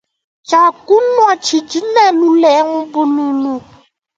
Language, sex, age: Luba-Lulua, female, 19-29